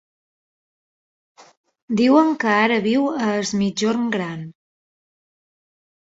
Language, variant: Catalan, Central